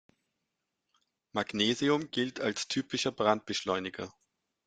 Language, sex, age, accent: German, male, 40-49, Österreichisches Deutsch